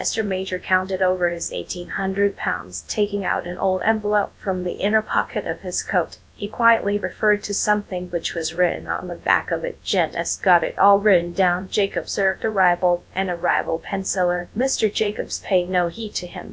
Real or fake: fake